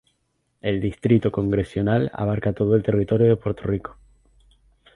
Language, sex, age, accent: Spanish, male, 19-29, España: Islas Canarias